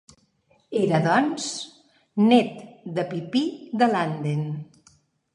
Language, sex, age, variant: Catalan, female, 50-59, Central